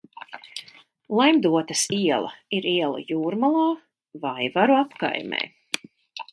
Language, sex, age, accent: Latvian, female, 50-59, Rigas